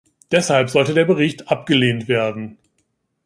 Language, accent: German, Deutschland Deutsch